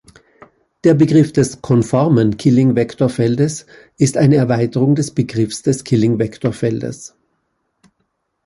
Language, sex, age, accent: German, male, 50-59, Österreichisches Deutsch